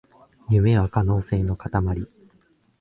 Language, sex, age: Japanese, male, 19-29